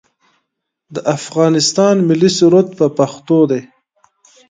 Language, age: Pashto, 30-39